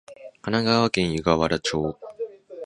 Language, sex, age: Japanese, male, 19-29